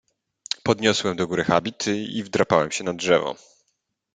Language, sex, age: Polish, male, 30-39